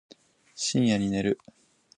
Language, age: Japanese, 19-29